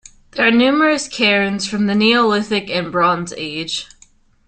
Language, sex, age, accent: English, female, 19-29, United States English